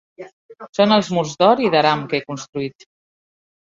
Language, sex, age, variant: Catalan, female, 40-49, Central